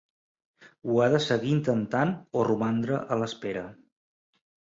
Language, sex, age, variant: Catalan, male, 30-39, Central